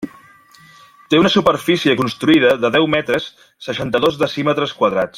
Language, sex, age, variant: Catalan, male, 30-39, Central